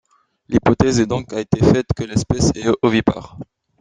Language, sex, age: French, female, 30-39